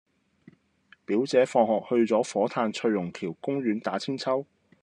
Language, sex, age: Cantonese, male, 19-29